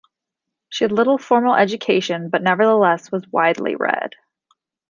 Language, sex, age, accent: English, female, 30-39, United States English